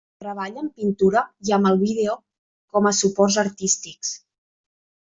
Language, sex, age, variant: Catalan, female, 30-39, Central